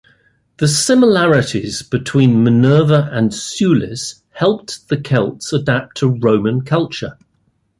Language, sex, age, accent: English, male, 60-69, England English